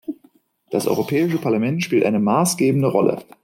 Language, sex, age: German, male, 19-29